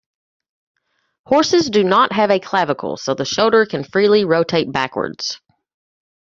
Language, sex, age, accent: English, female, 30-39, United States English